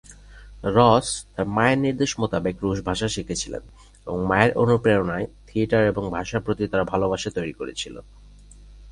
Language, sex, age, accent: Bengali, male, 19-29, Native